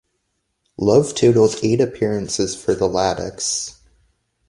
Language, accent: English, United States English